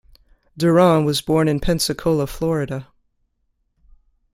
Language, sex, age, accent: English, female, 30-39, United States English